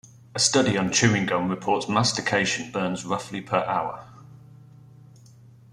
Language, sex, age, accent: English, male, 40-49, England English